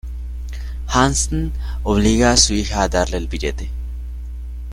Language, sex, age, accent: Spanish, male, 19-29, Andino-Pacífico: Colombia, Perú, Ecuador, oeste de Bolivia y Venezuela andina